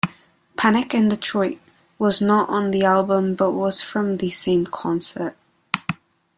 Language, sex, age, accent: English, female, under 19, England English